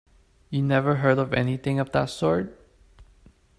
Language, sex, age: English, male, 19-29